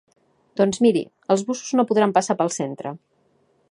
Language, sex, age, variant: Catalan, female, 50-59, Central